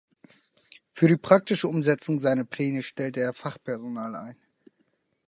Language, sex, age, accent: German, male, 19-29, Deutschland Deutsch